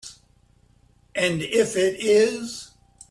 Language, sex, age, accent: English, male, 70-79, United States English